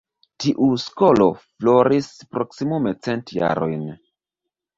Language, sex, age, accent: Esperanto, male, 30-39, Internacia